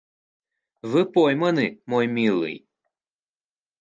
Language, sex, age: Russian, male, 19-29